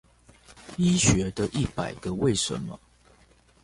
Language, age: Chinese, 30-39